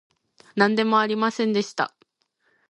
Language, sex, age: Japanese, female, 19-29